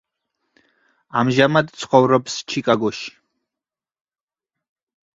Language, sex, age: Georgian, male, 30-39